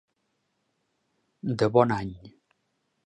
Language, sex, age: Catalan, male, 40-49